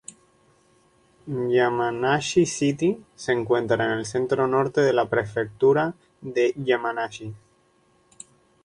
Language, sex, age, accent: Spanish, male, 19-29, España: Islas Canarias